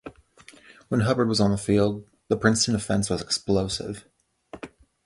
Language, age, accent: English, 19-29, United States English